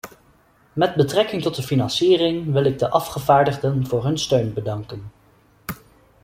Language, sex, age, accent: Dutch, male, 19-29, Nederlands Nederlands